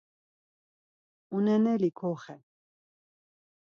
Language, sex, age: Laz, female, 40-49